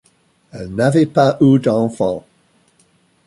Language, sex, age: French, male, 60-69